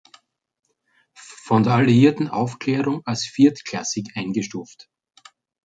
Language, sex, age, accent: German, male, 40-49, Österreichisches Deutsch